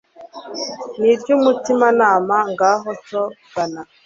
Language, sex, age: Kinyarwanda, female, 40-49